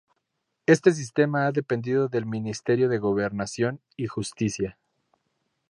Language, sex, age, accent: Spanish, male, 19-29, México